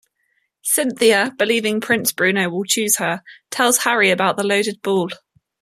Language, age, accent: English, 19-29, England English